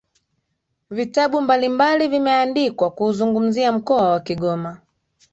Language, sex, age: Swahili, female, 30-39